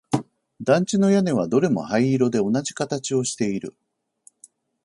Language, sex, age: Japanese, male, 50-59